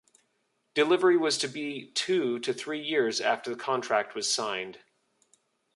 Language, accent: English, United States English